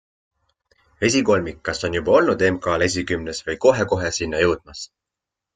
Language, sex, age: Estonian, male, 19-29